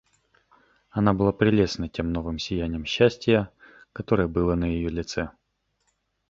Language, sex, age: Russian, male, 30-39